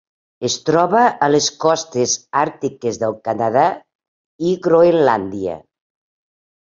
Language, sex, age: Catalan, female, 60-69